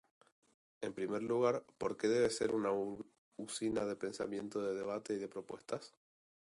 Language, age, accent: Spanish, 19-29, España: Islas Canarias; Rioplatense: Argentina, Uruguay, este de Bolivia, Paraguay